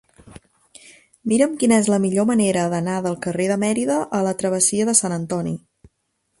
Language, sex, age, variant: Catalan, female, 19-29, Central